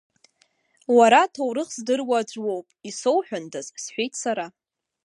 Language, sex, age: Abkhazian, female, 19-29